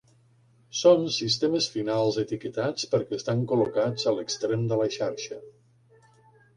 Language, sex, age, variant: Catalan, male, 50-59, Nord-Occidental